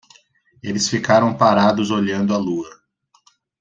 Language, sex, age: Portuguese, male, 30-39